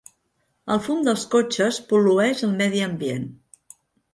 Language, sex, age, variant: Catalan, female, 50-59, Central